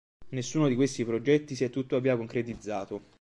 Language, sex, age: Italian, male, 19-29